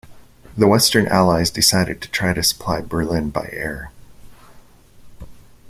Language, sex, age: English, male, 50-59